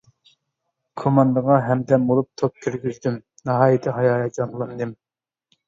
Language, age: Uyghur, 19-29